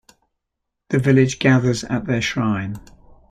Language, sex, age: English, male, 60-69